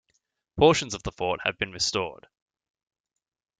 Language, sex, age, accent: English, male, 19-29, Australian English